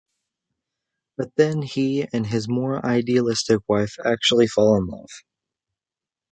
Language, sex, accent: English, male, United States English